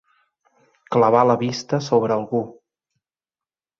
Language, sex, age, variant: Catalan, male, 40-49, Central